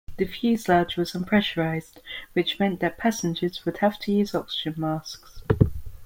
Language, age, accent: English, under 19, England English